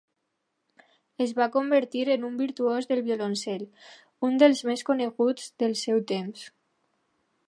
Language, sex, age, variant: Catalan, female, under 19, Alacantí